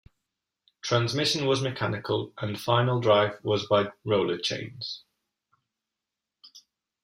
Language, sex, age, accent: English, male, 19-29, England English